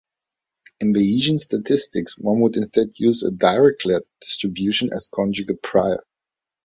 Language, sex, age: English, male, 30-39